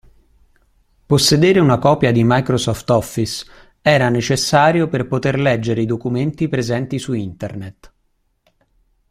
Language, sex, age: Italian, male, 40-49